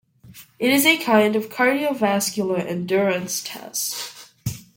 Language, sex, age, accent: English, male, under 19, United States English